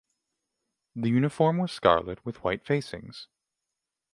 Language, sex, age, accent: English, male, 19-29, United States English